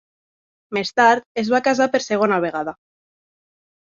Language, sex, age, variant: Catalan, female, 19-29, Nord-Occidental